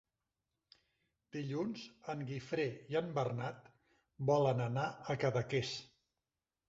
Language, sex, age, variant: Catalan, male, 40-49, Nord-Occidental